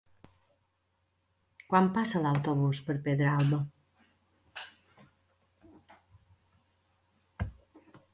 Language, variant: Catalan, Balear